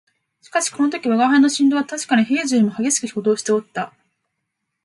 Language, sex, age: Japanese, female, 19-29